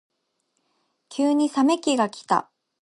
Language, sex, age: Japanese, female, 19-29